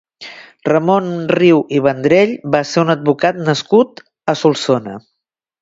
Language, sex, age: Catalan, female, 50-59